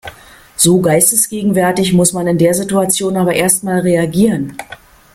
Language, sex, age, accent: German, female, 50-59, Deutschland Deutsch